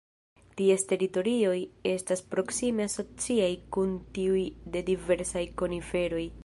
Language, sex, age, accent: Esperanto, female, under 19, Internacia